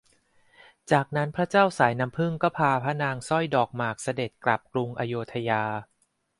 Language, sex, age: Thai, male, 30-39